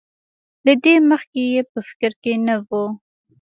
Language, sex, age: Pashto, female, 19-29